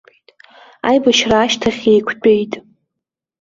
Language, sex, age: Abkhazian, female, 19-29